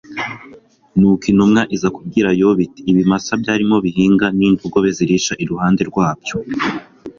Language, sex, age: Kinyarwanda, male, 19-29